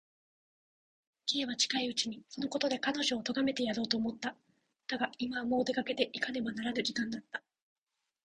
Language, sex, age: Japanese, female, 19-29